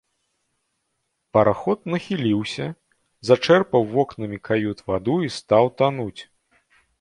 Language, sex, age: Belarusian, male, 40-49